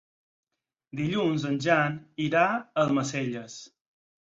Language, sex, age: Catalan, male, 40-49